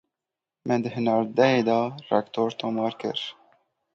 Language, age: Kurdish, 19-29